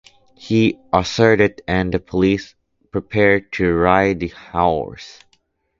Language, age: English, 19-29